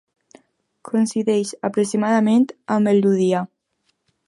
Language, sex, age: Catalan, female, under 19